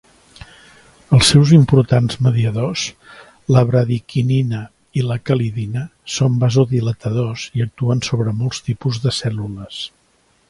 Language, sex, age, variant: Catalan, male, 60-69, Central